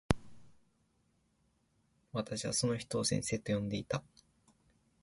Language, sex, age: Japanese, male, under 19